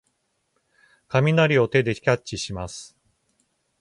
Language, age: Japanese, 50-59